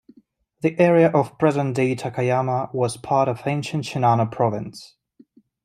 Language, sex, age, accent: English, male, 19-29, England English